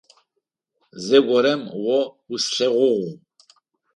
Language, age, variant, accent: Adyghe, 60-69, Адыгабзэ (Кирил, пстэумэ зэдыряе), Кıэмгуй (Çemguy)